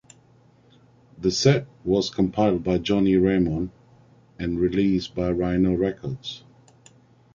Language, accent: English, England English